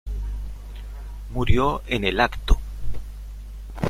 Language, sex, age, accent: Spanish, male, 30-39, Chileno: Chile, Cuyo